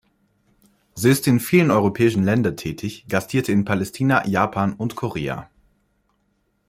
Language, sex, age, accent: German, male, 19-29, Deutschland Deutsch